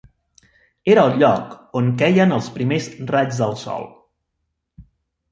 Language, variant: Catalan, Central